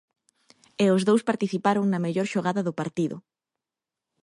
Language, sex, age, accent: Galician, female, 19-29, Oriental (común en zona oriental)